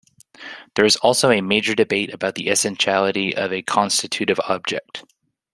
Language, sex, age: English, male, 19-29